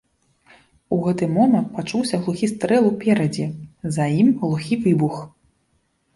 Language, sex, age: Belarusian, female, 30-39